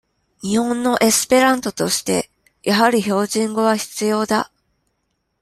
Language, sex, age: Japanese, female, 19-29